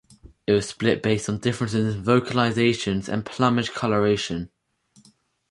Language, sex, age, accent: English, male, under 19, England English